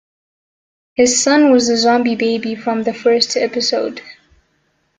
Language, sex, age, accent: English, female, 19-29, United States English